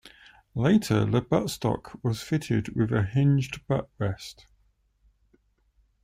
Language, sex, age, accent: English, male, 40-49, England English